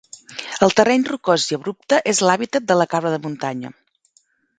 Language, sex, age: Catalan, female, 40-49